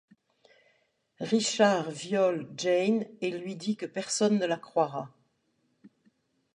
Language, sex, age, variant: French, female, 60-69, Français de métropole